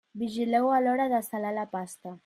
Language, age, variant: Catalan, under 19, Central